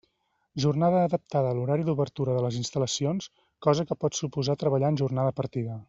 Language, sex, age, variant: Catalan, male, 40-49, Central